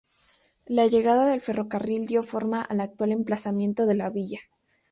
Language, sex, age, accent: Spanish, female, under 19, México